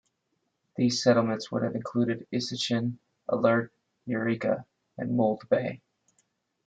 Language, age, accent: English, 30-39, United States English